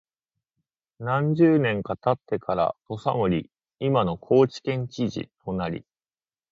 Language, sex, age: Japanese, male, under 19